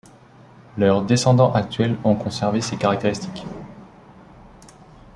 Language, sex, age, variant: French, male, 19-29, Français de métropole